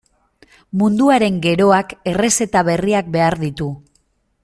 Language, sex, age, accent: Basque, female, 19-29, Mendebalekoa (Araba, Bizkaia, Gipuzkoako mendebaleko herri batzuk)